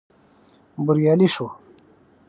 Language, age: Pashto, 30-39